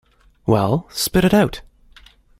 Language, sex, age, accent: English, male, 19-29, Canadian English